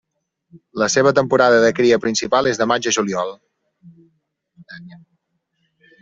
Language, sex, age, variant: Catalan, male, 30-39, Central